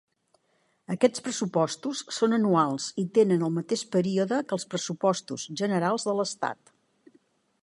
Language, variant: Catalan, Central